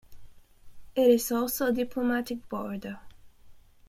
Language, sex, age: English, female, 19-29